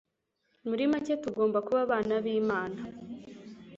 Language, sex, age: Kinyarwanda, female, under 19